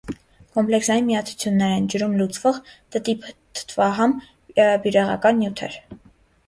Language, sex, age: Armenian, female, 19-29